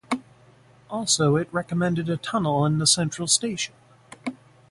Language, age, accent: English, 19-29, United States English